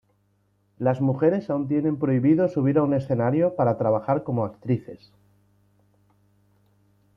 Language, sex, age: Spanish, male, 40-49